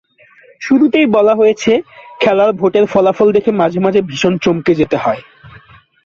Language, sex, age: Bengali, male, 19-29